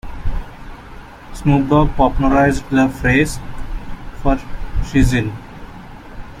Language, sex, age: English, male, 19-29